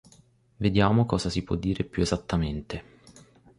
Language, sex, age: Italian, male, 19-29